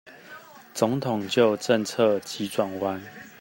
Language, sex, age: Chinese, male, 30-39